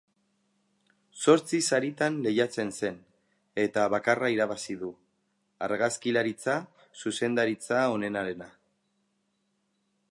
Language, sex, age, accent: Basque, male, 30-39, Mendebalekoa (Araba, Bizkaia, Gipuzkoako mendebaleko herri batzuk)